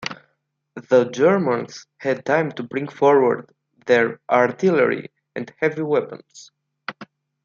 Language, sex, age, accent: English, male, 19-29, England English